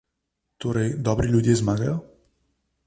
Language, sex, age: Slovenian, male, 30-39